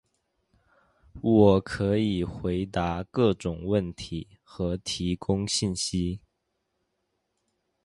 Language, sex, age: Chinese, male, under 19